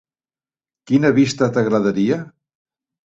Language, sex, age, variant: Catalan, male, 70-79, Central